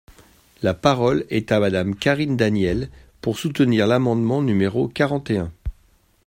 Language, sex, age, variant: French, male, 50-59, Français de métropole